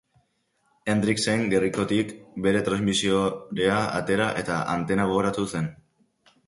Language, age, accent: Basque, under 19, Erdialdekoa edo Nafarra (Gipuzkoa, Nafarroa)